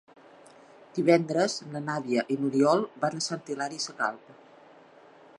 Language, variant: Catalan, Central